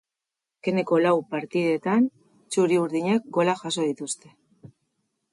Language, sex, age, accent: Basque, female, 40-49, Mendebalekoa (Araba, Bizkaia, Gipuzkoako mendebaleko herri batzuk)